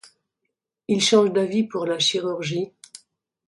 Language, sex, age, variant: French, female, 50-59, Français de métropole